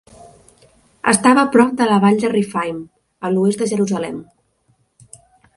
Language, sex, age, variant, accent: Catalan, female, 30-39, Central, central